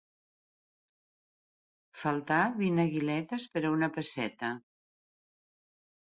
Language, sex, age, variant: Catalan, female, 60-69, Central